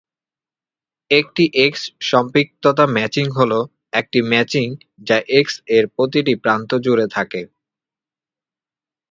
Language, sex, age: Bengali, male, 19-29